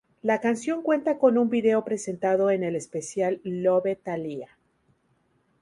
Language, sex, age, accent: Spanish, female, 30-39, México